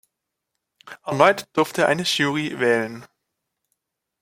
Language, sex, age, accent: German, male, 19-29, Deutschland Deutsch